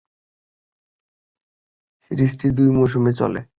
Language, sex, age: Bengali, male, 19-29